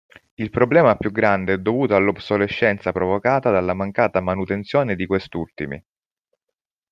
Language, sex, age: Italian, male, 30-39